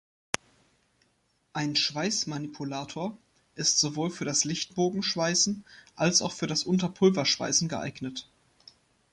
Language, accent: German, Deutschland Deutsch